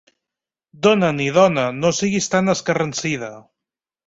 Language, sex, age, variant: Catalan, male, 30-39, Central